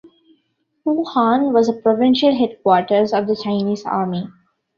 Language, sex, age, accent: English, female, 19-29, India and South Asia (India, Pakistan, Sri Lanka)